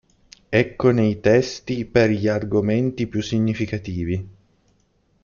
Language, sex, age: Italian, male, 19-29